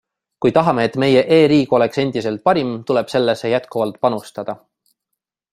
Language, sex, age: Estonian, male, 30-39